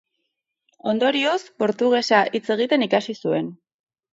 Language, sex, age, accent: Basque, female, 19-29, Mendebalekoa (Araba, Bizkaia, Gipuzkoako mendebaleko herri batzuk)